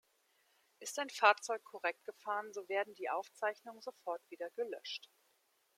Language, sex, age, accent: German, female, 30-39, Deutschland Deutsch